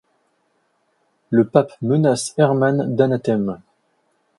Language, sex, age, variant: French, male, 30-39, Français de métropole